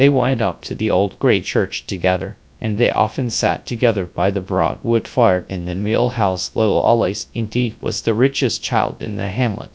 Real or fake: fake